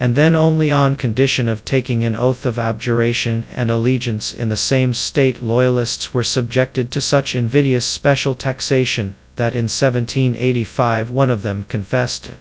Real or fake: fake